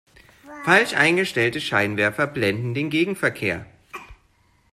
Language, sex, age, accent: German, male, 30-39, Deutschland Deutsch